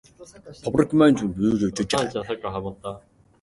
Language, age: Japanese, under 19